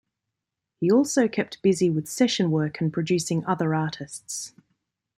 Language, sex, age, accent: English, female, 40-49, Australian English